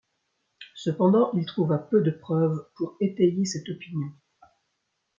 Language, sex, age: French, female, 60-69